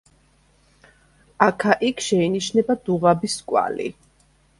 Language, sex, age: Georgian, female, 50-59